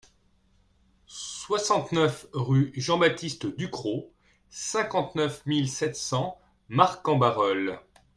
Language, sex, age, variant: French, male, 30-39, Français de métropole